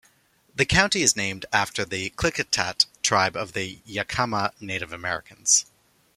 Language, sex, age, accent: English, male, 30-39, Canadian English